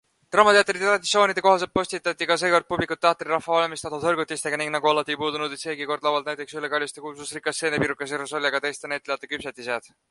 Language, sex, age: Estonian, male, 19-29